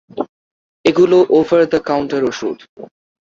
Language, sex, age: Bengali, male, under 19